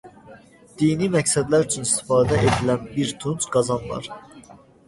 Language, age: Azerbaijani, 19-29